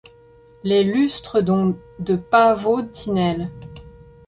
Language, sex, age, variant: French, female, 30-39, Français de métropole